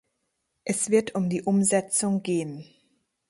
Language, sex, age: German, female, 30-39